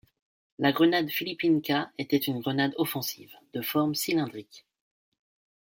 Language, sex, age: French, male, 19-29